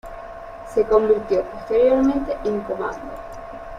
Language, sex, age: Spanish, female, 19-29